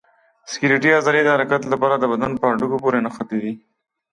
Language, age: Pashto, 19-29